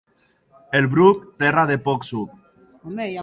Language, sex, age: Catalan, female, 50-59